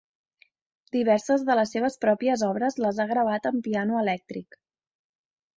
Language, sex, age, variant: Catalan, female, 30-39, Central